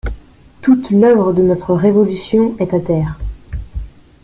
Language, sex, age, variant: French, female, 19-29, Français de métropole